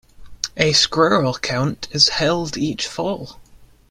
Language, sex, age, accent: English, male, under 19, England English